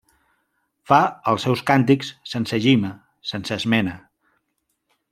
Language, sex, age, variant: Catalan, male, 40-49, Central